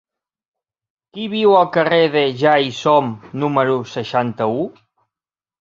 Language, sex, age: Catalan, male, 40-49